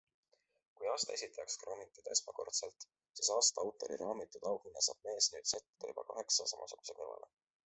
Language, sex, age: Estonian, male, 19-29